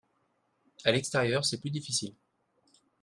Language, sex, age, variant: French, male, 19-29, Français de métropole